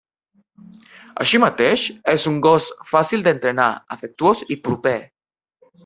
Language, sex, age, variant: Catalan, male, 19-29, Central